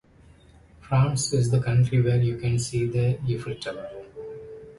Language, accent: English, India and South Asia (India, Pakistan, Sri Lanka)